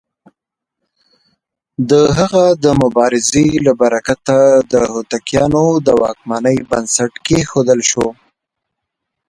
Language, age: Pashto, 30-39